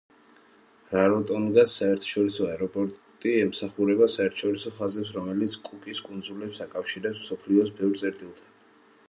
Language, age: Georgian, 19-29